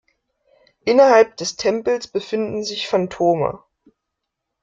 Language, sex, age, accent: German, female, 19-29, Deutschland Deutsch